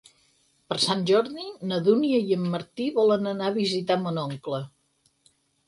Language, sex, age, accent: Catalan, female, 60-69, Empordanès